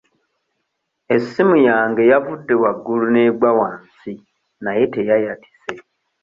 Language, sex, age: Ganda, male, 30-39